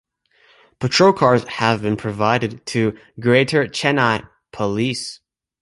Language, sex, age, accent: English, male, under 19, United States English